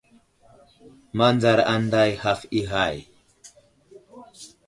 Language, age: Wuzlam, 19-29